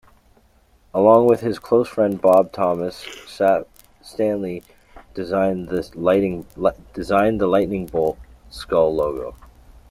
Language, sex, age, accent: English, male, 30-39, Canadian English